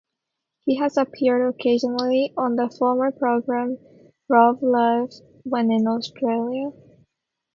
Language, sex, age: English, female, 19-29